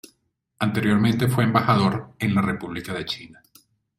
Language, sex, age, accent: Spanish, male, 40-49, Caribe: Cuba, Venezuela, Puerto Rico, República Dominicana, Panamá, Colombia caribeña, México caribeño, Costa del golfo de México